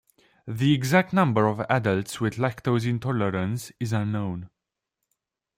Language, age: English, 19-29